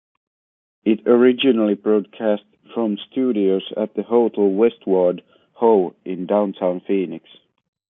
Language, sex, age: English, male, 19-29